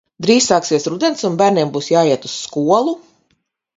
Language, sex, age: Latvian, female, 50-59